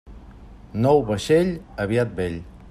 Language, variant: Catalan, Central